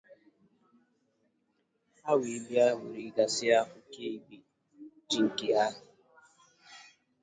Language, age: Igbo, under 19